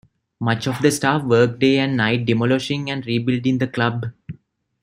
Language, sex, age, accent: English, male, 19-29, India and South Asia (India, Pakistan, Sri Lanka)